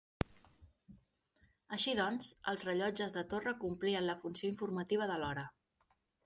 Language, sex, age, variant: Catalan, female, 30-39, Central